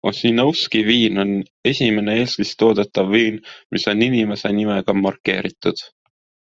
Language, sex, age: Estonian, male, 19-29